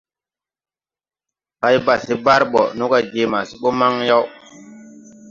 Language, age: Tupuri, 19-29